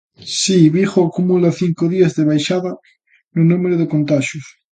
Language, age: Galician, 19-29